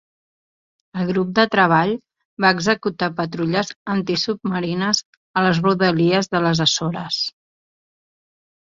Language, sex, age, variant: Catalan, female, 40-49, Central